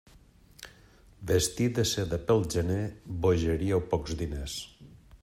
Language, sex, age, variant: Catalan, male, 50-59, Nord-Occidental